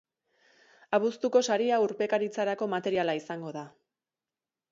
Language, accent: Basque, Erdialdekoa edo Nafarra (Gipuzkoa, Nafarroa)